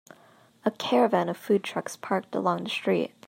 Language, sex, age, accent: English, female, 19-29, United States English